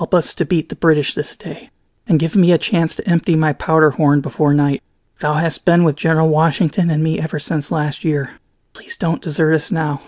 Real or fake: real